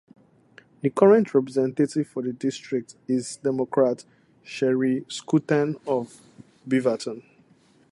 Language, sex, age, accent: English, male, 19-29, Nigerian English